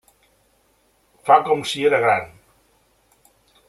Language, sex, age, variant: Catalan, male, 60-69, Central